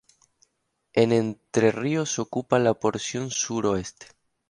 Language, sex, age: Spanish, male, 19-29